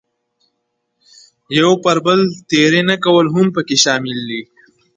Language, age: Pashto, 19-29